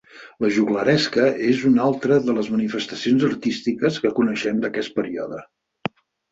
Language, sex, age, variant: Catalan, male, 60-69, Central